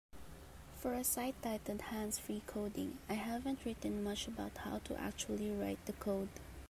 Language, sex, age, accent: English, female, 19-29, Filipino